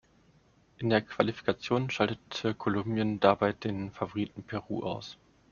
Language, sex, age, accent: German, male, 19-29, Deutschland Deutsch